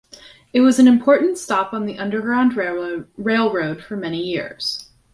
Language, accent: English, United States English